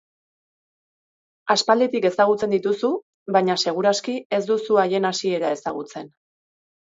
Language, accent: Basque, Erdialdekoa edo Nafarra (Gipuzkoa, Nafarroa)